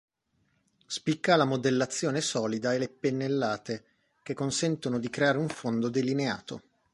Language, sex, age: Italian, male, 40-49